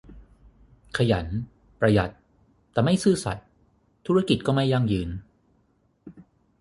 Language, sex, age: Thai, male, 40-49